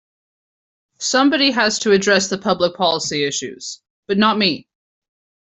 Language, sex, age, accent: English, female, 19-29, Canadian English